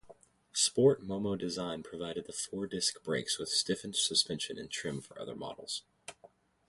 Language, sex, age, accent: English, male, 19-29, United States English